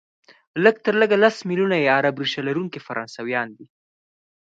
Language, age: Pashto, under 19